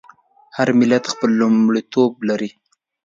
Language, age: Pashto, 19-29